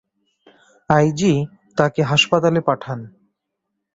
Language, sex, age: Bengali, male, 19-29